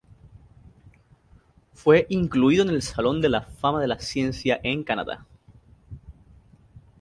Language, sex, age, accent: Spanish, male, 19-29, América central